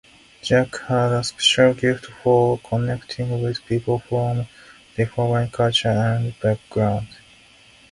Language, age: English, 19-29